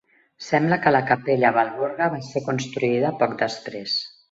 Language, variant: Catalan, Central